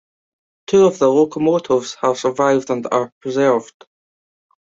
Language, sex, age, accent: English, male, 19-29, Scottish English